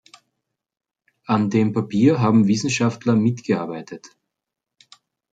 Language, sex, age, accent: German, male, 40-49, Österreichisches Deutsch